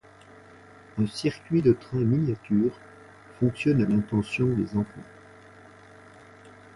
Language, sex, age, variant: French, male, 50-59, Français de métropole